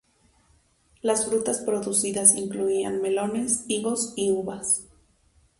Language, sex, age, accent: Spanish, female, 19-29, México